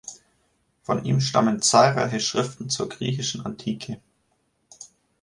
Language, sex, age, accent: German, male, 19-29, Deutschland Deutsch